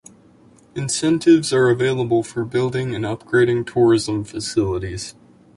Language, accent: English, United States English